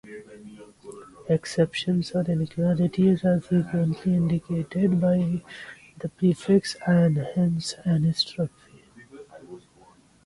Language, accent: English, India and South Asia (India, Pakistan, Sri Lanka)